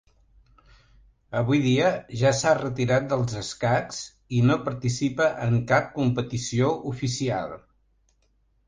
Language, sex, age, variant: Catalan, male, 70-79, Central